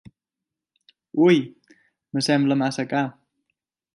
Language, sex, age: Catalan, male, 30-39